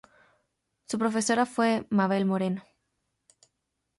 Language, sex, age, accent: Spanish, female, under 19, América central